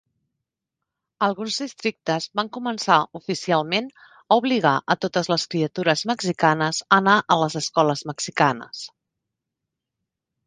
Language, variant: Catalan, Central